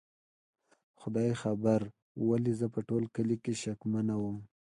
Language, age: Pashto, 19-29